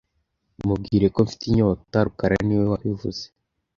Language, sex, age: Kinyarwanda, male, under 19